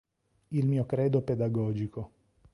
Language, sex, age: Italian, male, 30-39